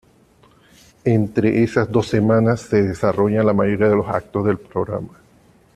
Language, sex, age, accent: Spanish, male, 30-39, Caribe: Cuba, Venezuela, Puerto Rico, República Dominicana, Panamá, Colombia caribeña, México caribeño, Costa del golfo de México